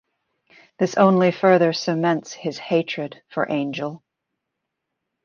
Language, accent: English, United States English